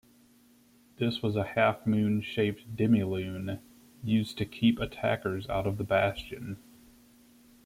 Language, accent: English, United States English